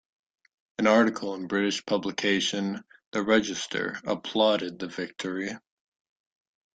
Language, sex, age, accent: English, male, under 19, United States English